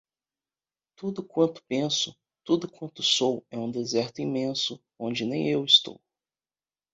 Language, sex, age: Portuguese, male, 19-29